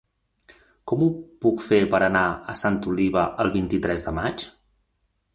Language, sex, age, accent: Catalan, male, 40-49, central; nord-occidental